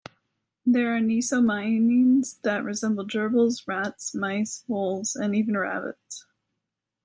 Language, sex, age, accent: English, female, 30-39, United States English